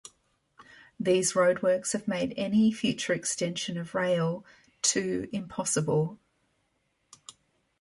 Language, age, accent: English, 50-59, Australian English